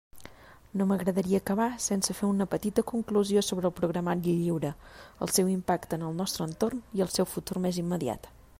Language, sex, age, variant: Catalan, female, 30-39, Central